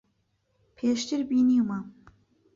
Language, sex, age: Central Kurdish, female, 19-29